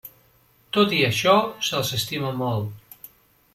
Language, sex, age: Catalan, male, 40-49